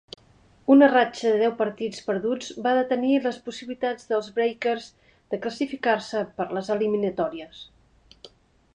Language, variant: Catalan, Central